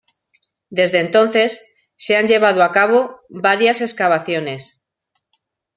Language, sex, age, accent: Spanish, female, 40-49, España: Centro-Sur peninsular (Madrid, Toledo, Castilla-La Mancha)